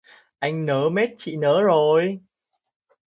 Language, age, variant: Vietnamese, 19-29, Hà Nội